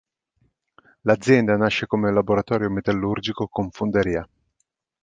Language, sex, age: Italian, male, 50-59